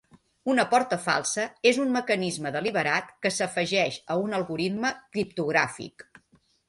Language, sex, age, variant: Catalan, female, 50-59, Central